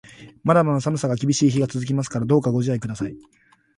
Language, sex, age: Japanese, male, 19-29